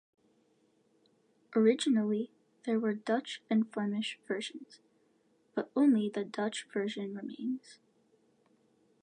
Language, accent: English, United States English